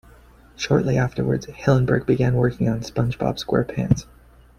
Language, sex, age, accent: English, male, 30-39, United States English